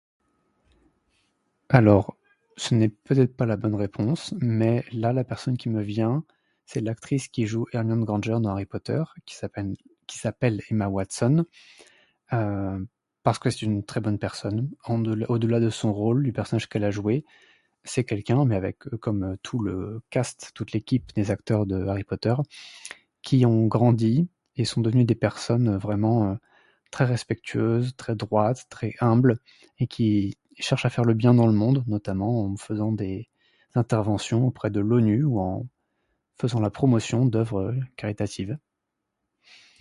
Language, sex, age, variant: French, male, 30-39, Français de métropole